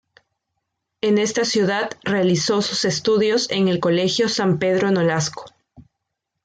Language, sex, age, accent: Spanish, female, 19-29, Andino-Pacífico: Colombia, Perú, Ecuador, oeste de Bolivia y Venezuela andina